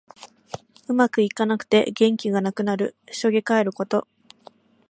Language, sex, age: Japanese, female, under 19